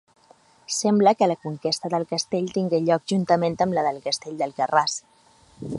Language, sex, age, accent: Catalan, female, 30-39, balear; central